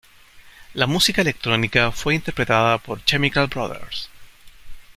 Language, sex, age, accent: Spanish, male, 40-49, Chileno: Chile, Cuyo